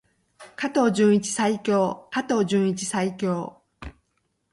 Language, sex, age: Japanese, female, 50-59